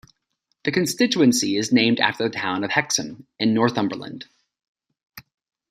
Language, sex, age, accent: English, male, 19-29, United States English